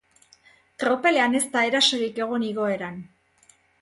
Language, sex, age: Basque, female, 40-49